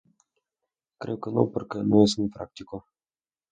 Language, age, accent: Spanish, under 19, España: Norte peninsular (Asturias, Castilla y León, Cantabria, País Vasco, Navarra, Aragón, La Rioja, Guadalajara, Cuenca)